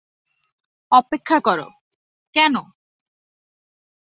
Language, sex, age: Bengali, female, 19-29